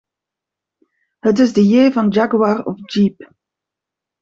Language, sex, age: Dutch, female, 30-39